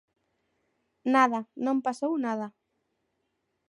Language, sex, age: Galician, female, 19-29